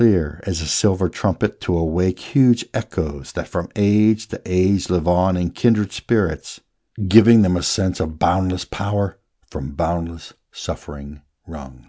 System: none